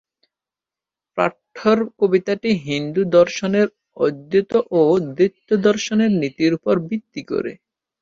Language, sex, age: Bengali, male, 19-29